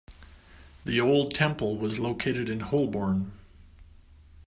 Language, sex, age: English, male, 60-69